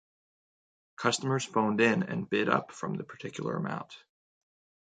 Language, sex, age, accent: English, male, 19-29, Canadian English